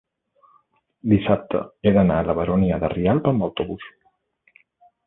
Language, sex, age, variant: Catalan, male, 40-49, Balear